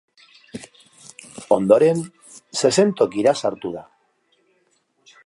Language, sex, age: Basque, male, 40-49